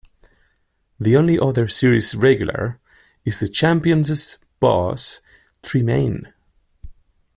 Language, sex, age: English, male, 30-39